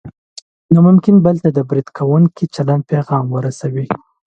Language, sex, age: Pashto, male, 19-29